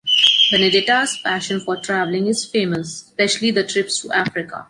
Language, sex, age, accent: English, female, 19-29, India and South Asia (India, Pakistan, Sri Lanka)